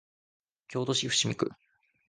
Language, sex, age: Japanese, male, under 19